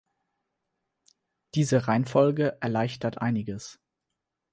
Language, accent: German, Deutschland Deutsch